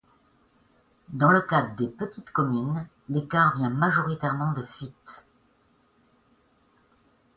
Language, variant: French, Français de métropole